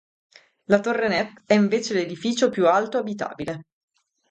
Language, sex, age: Italian, female, 30-39